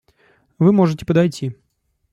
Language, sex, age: Russian, male, 30-39